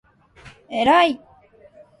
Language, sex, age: Japanese, female, under 19